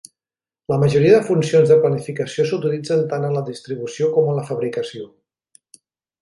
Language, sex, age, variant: Catalan, male, 40-49, Central